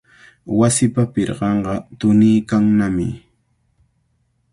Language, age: Cajatambo North Lima Quechua, 19-29